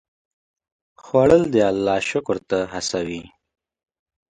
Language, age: Pashto, 19-29